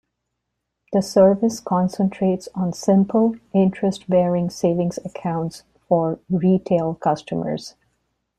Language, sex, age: English, female, 50-59